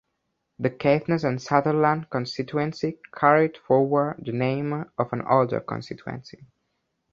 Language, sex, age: English, male, under 19